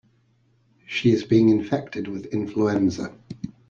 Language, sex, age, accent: English, male, 50-59, England English